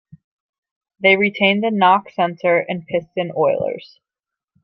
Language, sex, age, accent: English, female, 19-29, United States English